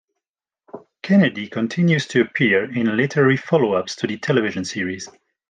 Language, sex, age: English, male, 30-39